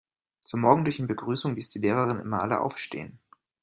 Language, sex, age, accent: German, male, 30-39, Deutschland Deutsch